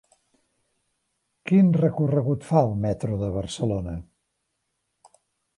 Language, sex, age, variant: Catalan, male, 60-69, Central